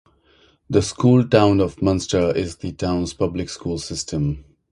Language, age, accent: English, 50-59, India and South Asia (India, Pakistan, Sri Lanka)